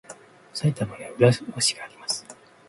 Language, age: Japanese, 50-59